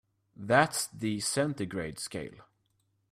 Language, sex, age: English, male, 19-29